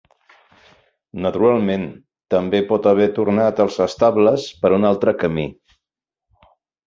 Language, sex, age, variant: Catalan, male, 60-69, Central